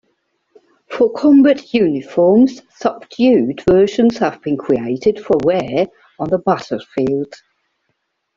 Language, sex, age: English, female, 40-49